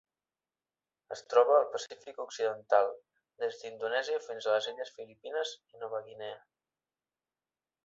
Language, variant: Catalan, Central